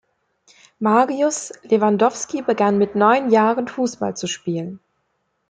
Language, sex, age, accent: German, female, 19-29, Deutschland Deutsch